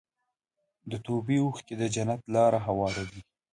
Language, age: Pashto, 19-29